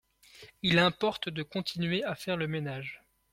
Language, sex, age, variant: French, male, 19-29, Français de métropole